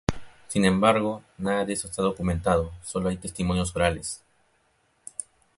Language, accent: Spanish, Peru